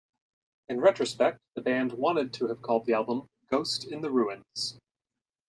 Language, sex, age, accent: English, male, 30-39, United States English